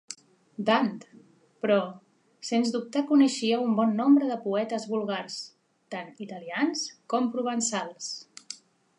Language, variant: Catalan, Central